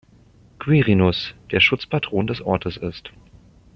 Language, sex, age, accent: German, male, 30-39, Deutschland Deutsch